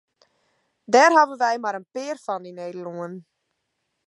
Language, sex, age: Western Frisian, female, under 19